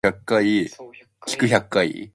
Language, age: English, 19-29